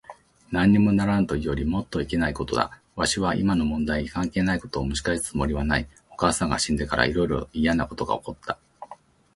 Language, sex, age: Japanese, male, 40-49